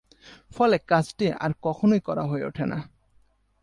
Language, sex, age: Bengali, male, 19-29